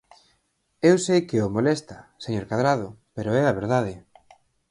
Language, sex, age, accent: Galician, male, 19-29, Central (gheada); Normativo (estándar)